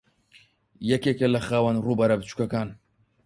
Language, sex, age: Central Kurdish, male, 19-29